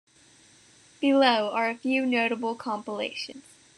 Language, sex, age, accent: English, female, under 19, United States English